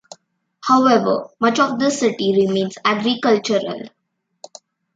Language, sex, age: English, male, 19-29